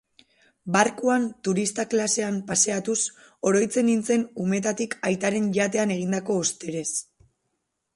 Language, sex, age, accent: Basque, female, 19-29, Mendebalekoa (Araba, Bizkaia, Gipuzkoako mendebaleko herri batzuk)